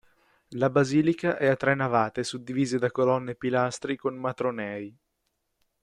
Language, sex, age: Italian, male, under 19